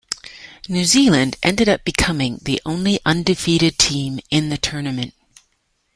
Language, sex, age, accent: English, female, 50-59, Canadian English